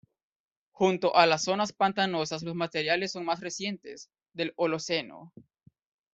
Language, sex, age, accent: Spanish, male, 19-29, América central